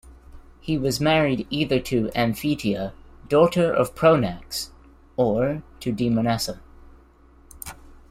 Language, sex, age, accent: English, male, 19-29, New Zealand English